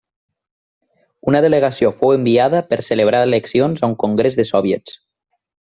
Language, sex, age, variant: Catalan, male, 19-29, Nord-Occidental